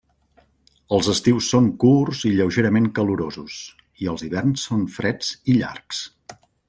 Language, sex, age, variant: Catalan, male, 50-59, Central